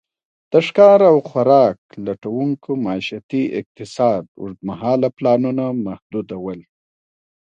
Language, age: Pashto, 30-39